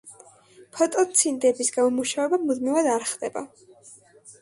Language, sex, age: Georgian, female, under 19